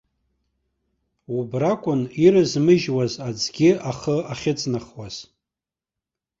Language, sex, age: Abkhazian, male, 30-39